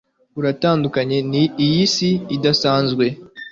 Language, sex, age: Kinyarwanda, male, under 19